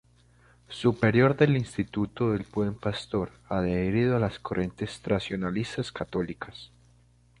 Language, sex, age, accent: Spanish, male, 19-29, Andino-Pacífico: Colombia, Perú, Ecuador, oeste de Bolivia y Venezuela andina